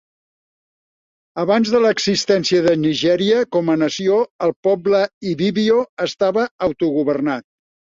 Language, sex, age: Catalan, male, 70-79